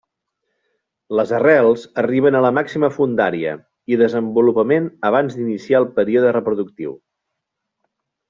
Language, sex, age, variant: Catalan, male, 30-39, Nord-Occidental